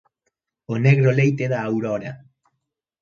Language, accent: Galician, Central (gheada)